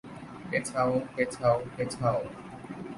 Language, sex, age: Bengali, male, 19-29